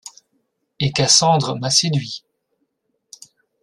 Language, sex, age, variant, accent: French, male, 30-39, Français d'Europe, Français de Belgique